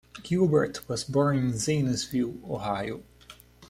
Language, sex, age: English, male, 19-29